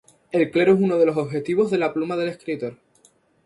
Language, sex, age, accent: Spanish, male, 19-29, España: Islas Canarias